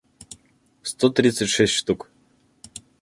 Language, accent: Russian, Русский